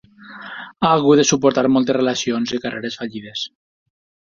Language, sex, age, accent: Catalan, male, 40-49, valencià